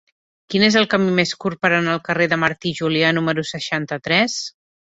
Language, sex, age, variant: Catalan, female, 40-49, Central